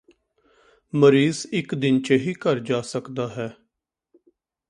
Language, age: Punjabi, 40-49